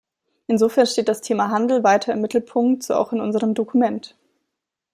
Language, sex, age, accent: German, female, 19-29, Deutschland Deutsch